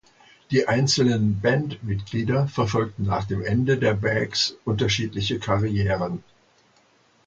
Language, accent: German, Deutschland Deutsch